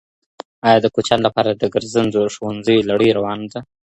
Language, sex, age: Pashto, female, under 19